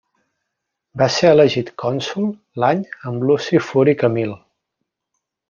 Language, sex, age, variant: Catalan, male, 30-39, Central